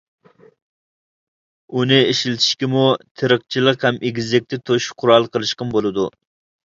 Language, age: Uyghur, 19-29